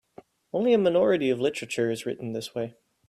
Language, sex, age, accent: English, male, 19-29, United States English